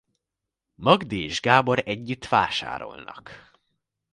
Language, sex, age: Hungarian, male, under 19